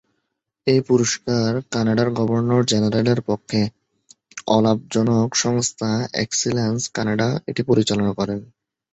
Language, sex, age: Bengali, male, 19-29